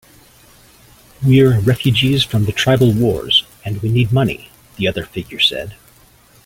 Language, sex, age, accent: English, male, 50-59, United States English